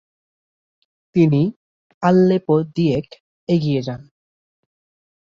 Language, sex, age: Bengali, male, 19-29